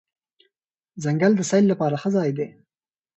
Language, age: Pashto, 19-29